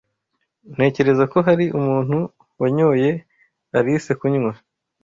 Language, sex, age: Kinyarwanda, male, 19-29